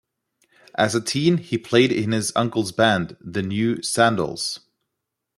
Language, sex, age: English, male, 30-39